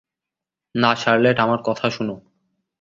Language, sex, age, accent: Bengali, male, under 19, শুদ্ধ